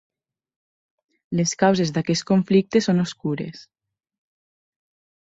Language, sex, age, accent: Catalan, female, 19-29, valencià